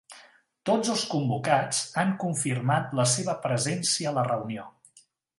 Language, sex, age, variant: Catalan, male, 40-49, Central